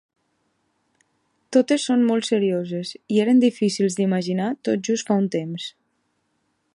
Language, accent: Catalan, Lleidatà